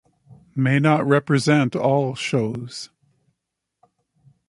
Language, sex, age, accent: English, male, 60-69, Canadian English